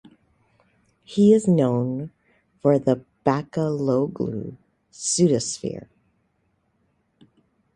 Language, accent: English, United States English